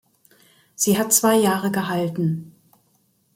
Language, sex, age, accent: German, female, 60-69, Deutschland Deutsch